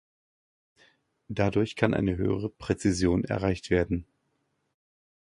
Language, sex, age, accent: German, male, 50-59, Deutschland Deutsch